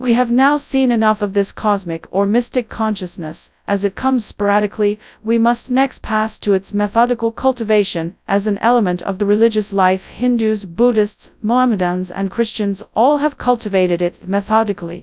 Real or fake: fake